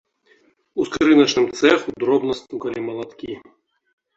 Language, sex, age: Belarusian, male, 30-39